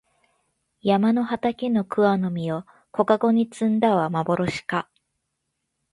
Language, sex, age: Japanese, female, 19-29